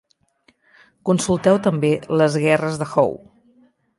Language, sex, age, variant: Catalan, female, 40-49, Central